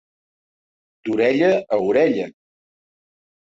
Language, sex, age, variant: Catalan, male, 60-69, Central